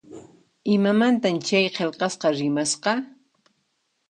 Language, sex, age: Puno Quechua, female, 19-29